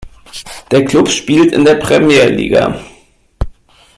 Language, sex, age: German, male, 30-39